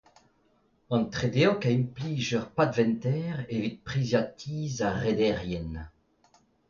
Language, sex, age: Breton, male, 30-39